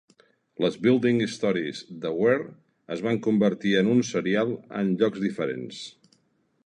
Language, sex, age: Catalan, male, 40-49